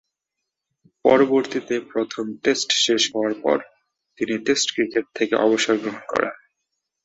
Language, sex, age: Bengali, male, 19-29